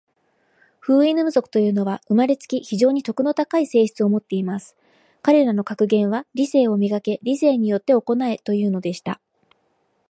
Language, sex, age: Japanese, female, 40-49